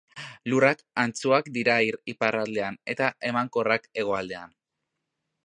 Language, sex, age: Basque, male, under 19